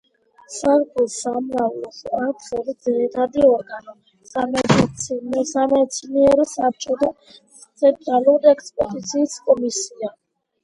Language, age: Georgian, 30-39